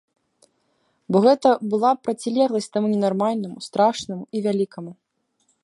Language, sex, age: Belarusian, female, 19-29